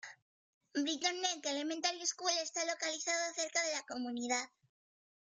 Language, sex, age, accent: Spanish, female, under 19, España: Norte peninsular (Asturias, Castilla y León, Cantabria, País Vasco, Navarra, Aragón, La Rioja, Guadalajara, Cuenca)